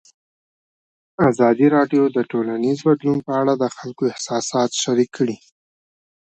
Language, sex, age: Pashto, male, 19-29